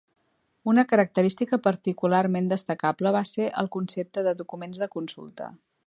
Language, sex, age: Catalan, female, 40-49